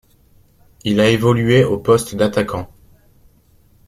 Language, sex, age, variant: French, male, 19-29, Français de métropole